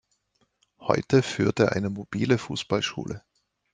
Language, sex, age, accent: German, male, 40-49, Österreichisches Deutsch